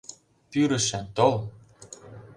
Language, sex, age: Mari, male, 19-29